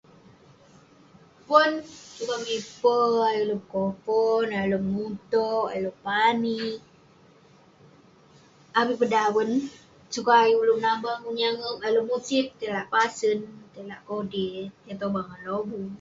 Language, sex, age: Western Penan, female, under 19